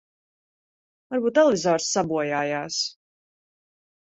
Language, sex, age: Latvian, female, 19-29